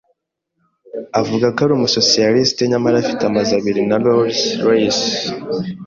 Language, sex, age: Kinyarwanda, male, 19-29